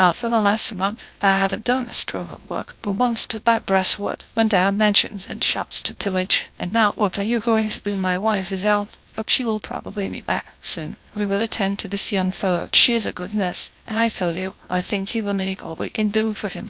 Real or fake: fake